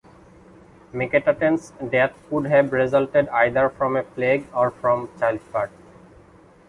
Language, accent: English, India and South Asia (India, Pakistan, Sri Lanka)